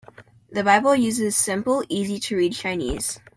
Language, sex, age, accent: English, male, under 19, United States English